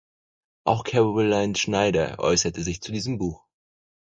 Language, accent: German, Deutschland Deutsch